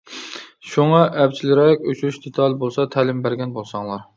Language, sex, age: Uyghur, male, 30-39